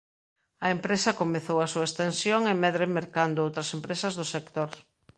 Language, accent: Galician, Normativo (estándar)